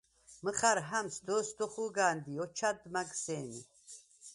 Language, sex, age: Svan, female, 70-79